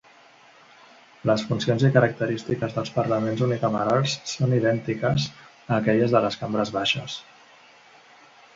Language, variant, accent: Catalan, Central, central